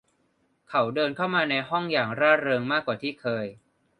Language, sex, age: Thai, male, under 19